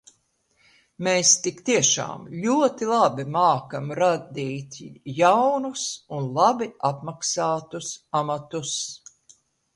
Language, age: Latvian, 80-89